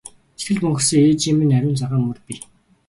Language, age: Mongolian, 19-29